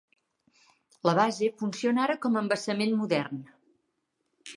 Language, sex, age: Catalan, female, 50-59